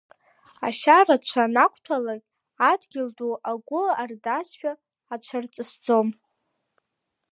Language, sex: Abkhazian, female